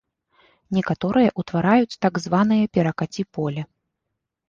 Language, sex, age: Belarusian, female, 19-29